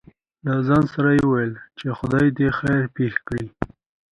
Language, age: Pashto, 19-29